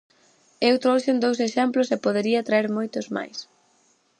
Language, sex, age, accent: Galician, female, under 19, Central (gheada)